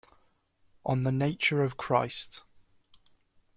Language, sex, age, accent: English, male, under 19, England English